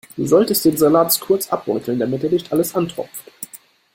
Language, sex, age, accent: German, male, under 19, Deutschland Deutsch